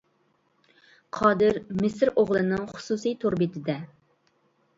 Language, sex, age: Uyghur, female, 30-39